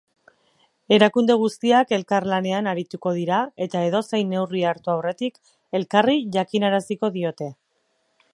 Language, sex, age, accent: Basque, female, 40-49, Erdialdekoa edo Nafarra (Gipuzkoa, Nafarroa)